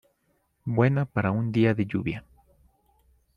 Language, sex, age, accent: Spanish, male, 30-39, Andino-Pacífico: Colombia, Perú, Ecuador, oeste de Bolivia y Venezuela andina